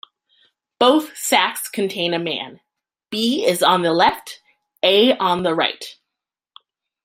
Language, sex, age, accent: English, female, 19-29, United States English